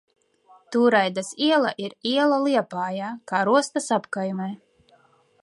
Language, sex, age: Latvian, female, 19-29